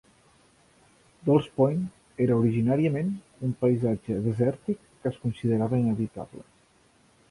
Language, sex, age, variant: Catalan, male, 50-59, Central